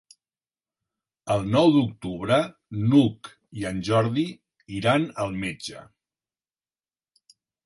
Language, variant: Catalan, Septentrional